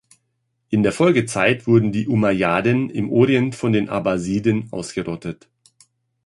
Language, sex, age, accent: German, male, 50-59, Deutschland Deutsch